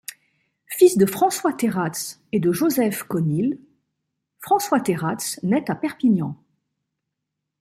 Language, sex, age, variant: French, female, 50-59, Français de métropole